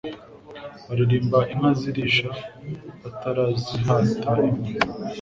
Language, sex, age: Kinyarwanda, male, 19-29